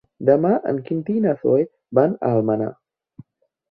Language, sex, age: Catalan, male, 19-29